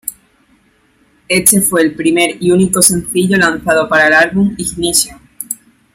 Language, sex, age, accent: Spanish, female, under 19, España: Sur peninsular (Andalucia, Extremadura, Murcia)